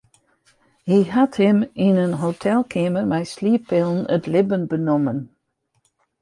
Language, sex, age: Western Frisian, female, 60-69